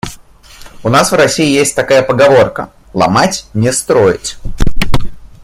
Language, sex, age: Russian, male, 19-29